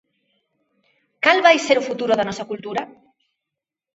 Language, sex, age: Galician, female, 30-39